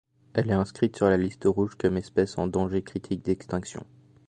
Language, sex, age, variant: French, male, 19-29, Français de métropole